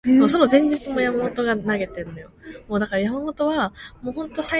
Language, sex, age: Korean, female, 19-29